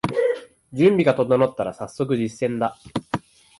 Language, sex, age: Japanese, male, 19-29